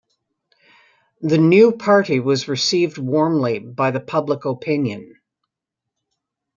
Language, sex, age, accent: English, female, 50-59, Canadian English